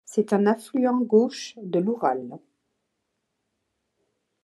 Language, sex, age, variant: French, female, 50-59, Français de métropole